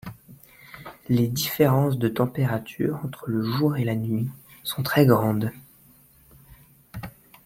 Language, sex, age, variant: French, male, under 19, Français de métropole